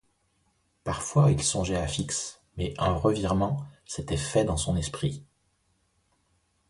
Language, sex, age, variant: French, male, 40-49, Français de métropole